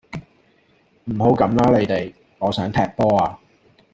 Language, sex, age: Cantonese, male, 30-39